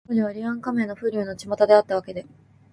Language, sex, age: Japanese, female, 19-29